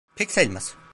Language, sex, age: Turkish, male, 19-29